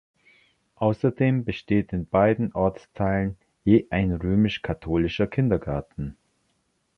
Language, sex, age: German, male, 40-49